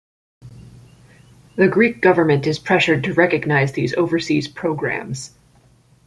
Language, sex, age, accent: English, female, 19-29, United States English